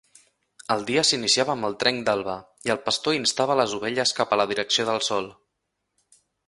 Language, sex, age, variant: Catalan, male, 19-29, Central